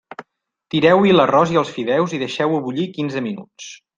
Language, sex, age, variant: Catalan, male, 40-49, Central